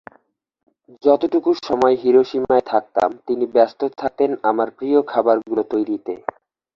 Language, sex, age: Bengali, male, 40-49